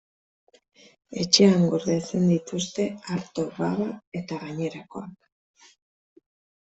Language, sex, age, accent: Basque, female, 19-29, Mendebalekoa (Araba, Bizkaia, Gipuzkoako mendebaleko herri batzuk)